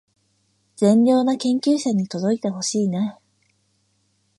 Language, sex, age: Japanese, female, 19-29